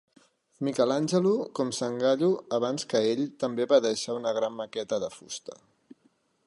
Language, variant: Catalan, Central